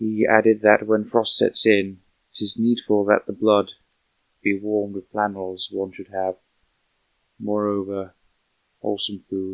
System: none